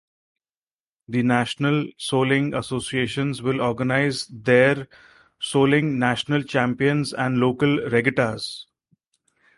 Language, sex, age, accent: English, male, 40-49, India and South Asia (India, Pakistan, Sri Lanka)